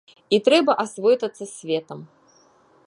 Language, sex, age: Belarusian, female, 40-49